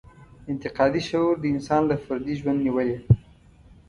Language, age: Pashto, 19-29